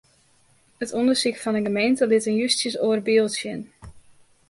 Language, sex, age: Western Frisian, female, 19-29